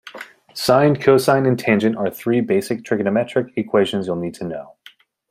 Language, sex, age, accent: English, male, 30-39, United States English